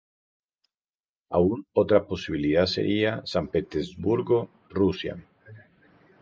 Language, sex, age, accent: Spanish, male, 40-49, Andino-Pacífico: Colombia, Perú, Ecuador, oeste de Bolivia y Venezuela andina